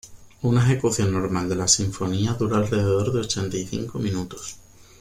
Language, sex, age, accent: Spanish, male, 19-29, España: Sur peninsular (Andalucia, Extremadura, Murcia)